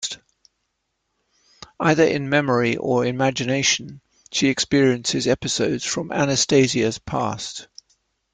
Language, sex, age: English, male, 70-79